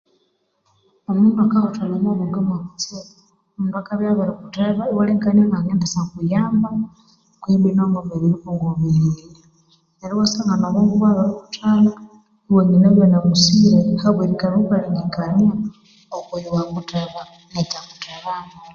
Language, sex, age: Konzo, female, 30-39